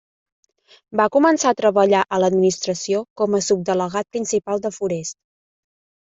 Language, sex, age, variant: Catalan, female, 30-39, Central